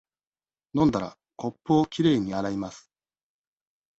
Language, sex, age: Japanese, male, 40-49